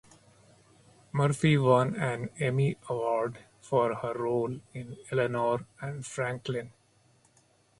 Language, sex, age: English, male, 40-49